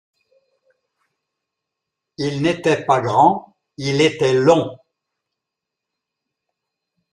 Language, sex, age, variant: French, male, 70-79, Français de métropole